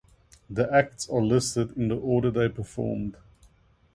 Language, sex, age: English, male, 40-49